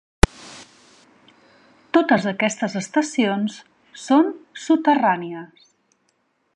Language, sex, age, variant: Catalan, female, 50-59, Central